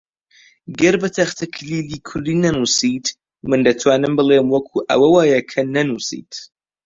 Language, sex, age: Central Kurdish, male, 19-29